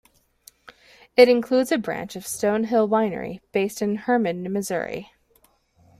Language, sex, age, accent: English, female, 19-29, England English